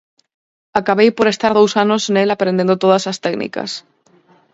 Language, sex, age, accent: Galician, female, 19-29, Atlántico (seseo e gheada)